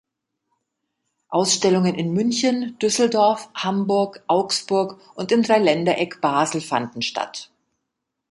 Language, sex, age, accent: German, female, 50-59, Deutschland Deutsch